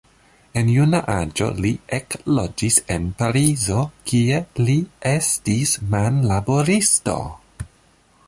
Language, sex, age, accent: Esperanto, male, 30-39, Internacia